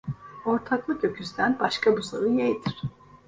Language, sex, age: Turkish, female, 50-59